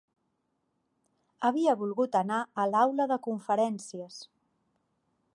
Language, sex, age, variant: Catalan, female, 40-49, Central